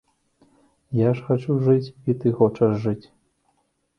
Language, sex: Belarusian, male